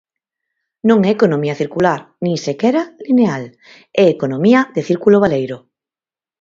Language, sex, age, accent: Galician, female, 30-39, Normativo (estándar)